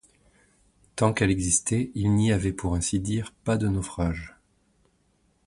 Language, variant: French, Français de métropole